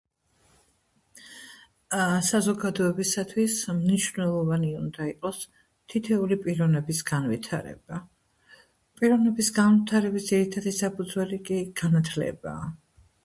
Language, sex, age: Georgian, female, 60-69